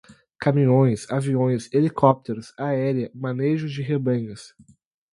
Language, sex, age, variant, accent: Portuguese, male, 19-29, Portuguese (Brasil), Gaucho